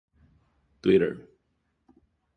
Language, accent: Spanish, Rioplatense: Argentina, Uruguay, este de Bolivia, Paraguay